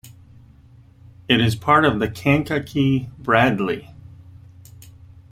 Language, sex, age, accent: English, male, 50-59, United States English